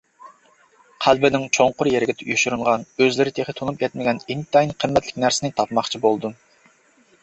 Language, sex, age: Uyghur, male, 40-49